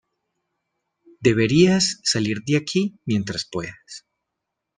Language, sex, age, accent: Spanish, male, 30-39, Andino-Pacífico: Colombia, Perú, Ecuador, oeste de Bolivia y Venezuela andina